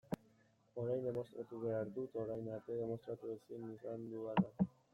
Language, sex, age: Basque, male, 19-29